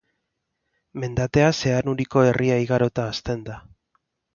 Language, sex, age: Basque, male, 30-39